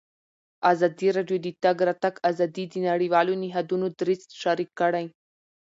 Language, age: Pashto, 19-29